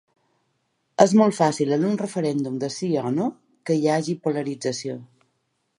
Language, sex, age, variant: Catalan, female, 40-49, Balear